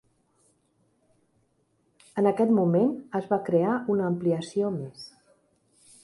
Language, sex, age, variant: Catalan, female, 40-49, Central